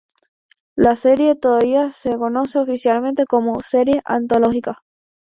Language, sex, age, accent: Spanish, male, 19-29, España: Islas Canarias